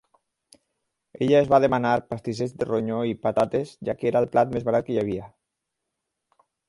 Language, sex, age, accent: Catalan, male, 50-59, valencià